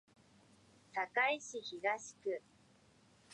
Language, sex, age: Japanese, male, 19-29